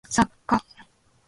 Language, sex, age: Japanese, female, 19-29